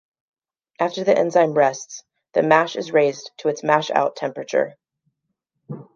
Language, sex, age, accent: English, female, 30-39, United States English